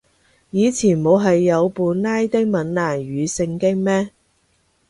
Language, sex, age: Cantonese, female, 30-39